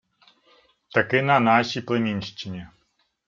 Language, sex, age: Ukrainian, male, 30-39